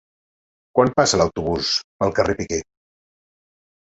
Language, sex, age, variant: Catalan, male, 40-49, Central